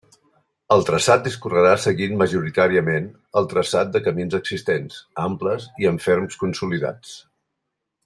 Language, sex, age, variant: Catalan, male, 60-69, Central